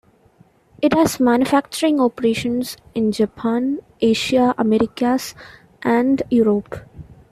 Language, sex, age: English, female, 19-29